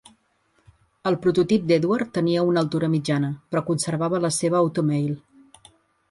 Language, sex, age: Catalan, female, 50-59